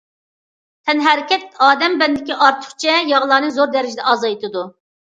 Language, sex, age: Uyghur, female, 40-49